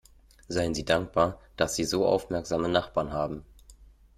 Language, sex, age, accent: German, male, 30-39, Deutschland Deutsch